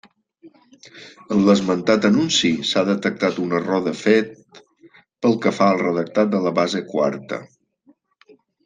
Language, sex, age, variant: Catalan, male, 40-49, Balear